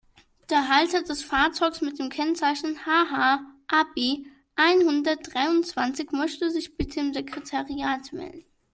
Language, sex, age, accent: German, male, under 19, Deutschland Deutsch